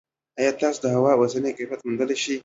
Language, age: Pashto, under 19